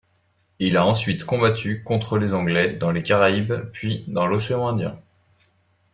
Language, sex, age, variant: French, male, 19-29, Français de métropole